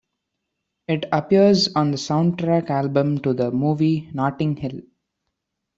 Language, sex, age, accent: English, male, 19-29, India and South Asia (India, Pakistan, Sri Lanka)